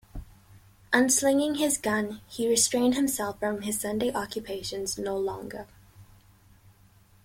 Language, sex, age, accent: English, female, 19-29, Southern African (South Africa, Zimbabwe, Namibia)